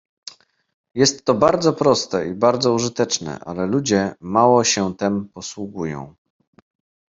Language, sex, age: Polish, male, 30-39